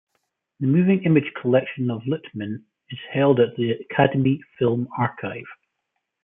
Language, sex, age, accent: English, male, 40-49, Scottish English